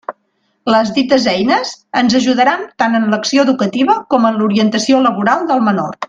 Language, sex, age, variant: Catalan, female, 40-49, Nord-Occidental